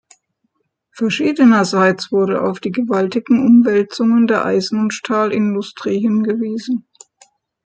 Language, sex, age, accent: German, female, 60-69, Deutschland Deutsch